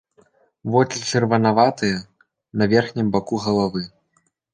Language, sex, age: Belarusian, male, 19-29